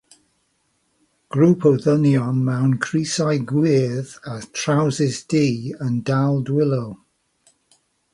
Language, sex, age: Welsh, male, 60-69